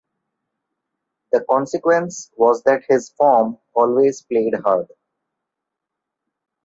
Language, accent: English, India and South Asia (India, Pakistan, Sri Lanka)